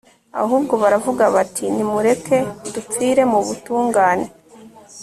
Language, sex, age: Kinyarwanda, female, 19-29